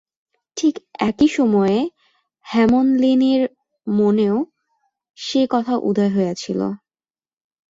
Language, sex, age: Bengali, female, 19-29